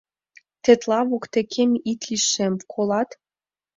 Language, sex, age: Mari, female, 19-29